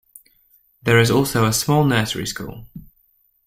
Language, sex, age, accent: English, male, 19-29, England English